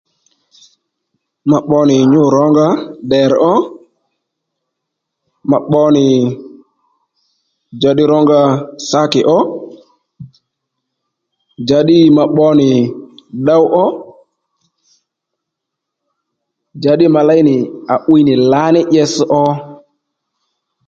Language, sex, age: Lendu, male, 30-39